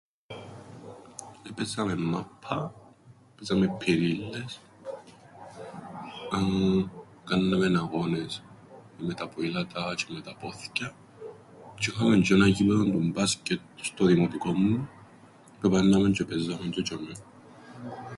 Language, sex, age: Greek, male, 19-29